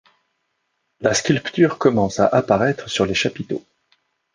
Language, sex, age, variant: French, male, 40-49, Français de métropole